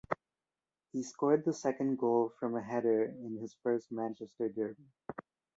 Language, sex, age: English, male, 19-29